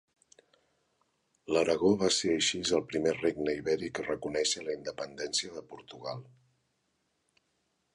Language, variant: Catalan, Central